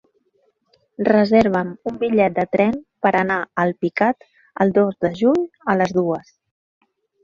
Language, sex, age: Catalan, female, 40-49